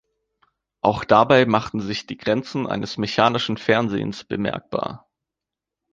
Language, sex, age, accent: German, male, 19-29, Deutschland Deutsch